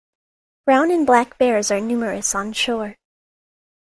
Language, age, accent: English, 19-29, United States English